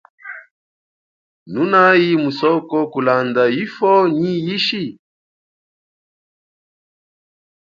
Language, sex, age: Chokwe, male, 40-49